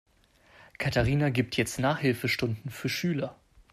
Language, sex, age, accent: German, male, 19-29, Deutschland Deutsch